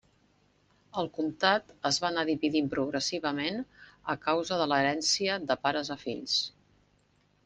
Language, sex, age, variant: Catalan, male, 60-69, Central